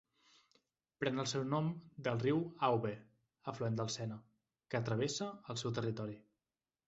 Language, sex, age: Catalan, male, 30-39